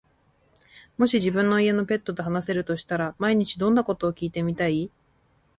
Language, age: Japanese, 19-29